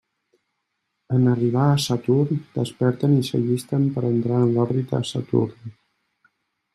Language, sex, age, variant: Catalan, male, 19-29, Central